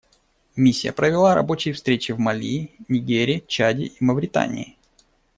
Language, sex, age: Russian, male, 40-49